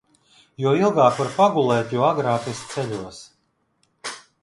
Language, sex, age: Latvian, male, 40-49